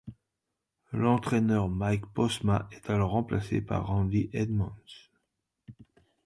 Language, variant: French, Français de métropole